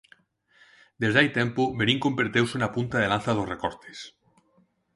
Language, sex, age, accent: Galician, male, 40-49, Normativo (estándar); Neofalante